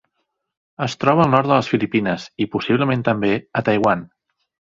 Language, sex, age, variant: Catalan, male, 30-39, Central